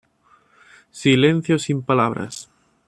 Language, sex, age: Spanish, male, 19-29